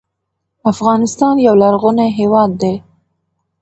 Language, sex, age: Pashto, female, 19-29